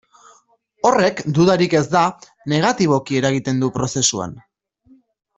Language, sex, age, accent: Basque, male, 30-39, Erdialdekoa edo Nafarra (Gipuzkoa, Nafarroa)